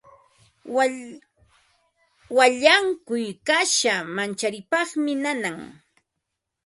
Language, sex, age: Ambo-Pasco Quechua, female, 50-59